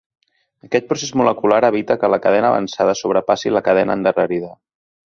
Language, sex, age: Catalan, male, 30-39